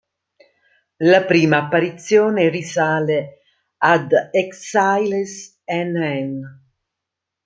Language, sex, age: Italian, female, 50-59